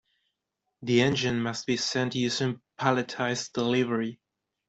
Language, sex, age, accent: English, male, 19-29, United States English